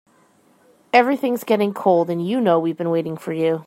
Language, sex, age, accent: English, female, 30-39, Canadian English